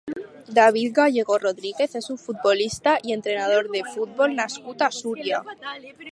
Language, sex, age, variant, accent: Catalan, female, under 19, Alacantí, valencià